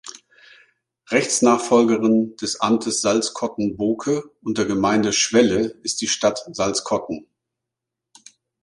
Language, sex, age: German, male, 50-59